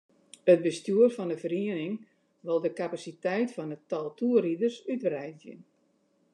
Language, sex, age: Western Frisian, female, 60-69